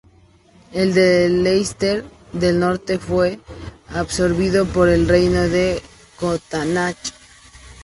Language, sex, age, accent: Spanish, female, 19-29, México